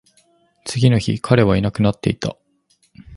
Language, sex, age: Japanese, male, 19-29